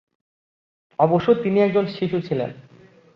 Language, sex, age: Bengali, male, 19-29